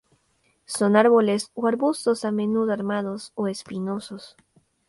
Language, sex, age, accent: Spanish, female, under 19, Peru